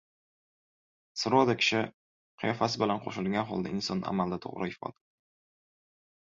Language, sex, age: Uzbek, male, 19-29